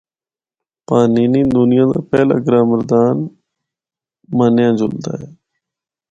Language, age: Northern Hindko, 30-39